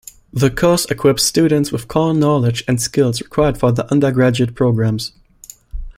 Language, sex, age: English, male, 19-29